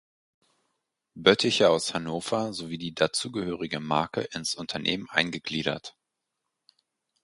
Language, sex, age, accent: German, male, 19-29, Deutschland Deutsch